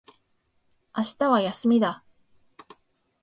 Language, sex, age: Japanese, female, 19-29